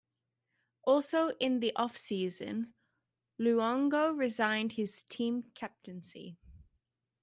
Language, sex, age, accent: English, female, 19-29, Australian English